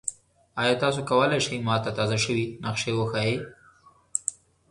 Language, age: Pashto, 30-39